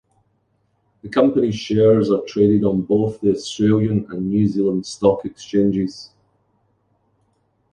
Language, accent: English, Scottish English